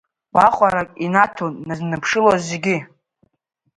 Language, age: Abkhazian, under 19